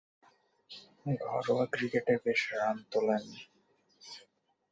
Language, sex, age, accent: Bengali, male, 19-29, Bangladeshi